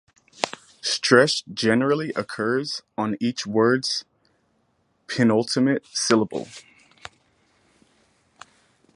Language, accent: English, United States English